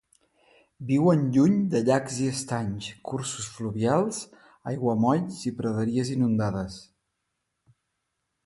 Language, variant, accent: Catalan, Central, central